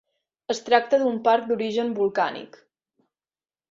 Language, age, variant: Catalan, 19-29, Central